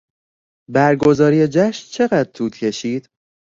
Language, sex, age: Persian, male, 19-29